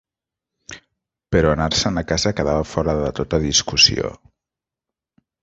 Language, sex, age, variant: Catalan, male, 40-49, Central